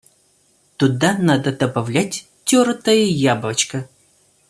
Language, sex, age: Russian, male, 19-29